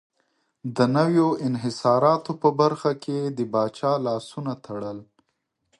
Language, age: Pashto, 30-39